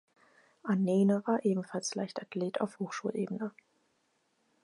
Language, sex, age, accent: German, female, 19-29, Deutschland Deutsch